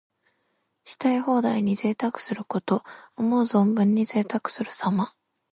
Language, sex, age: Japanese, female, 19-29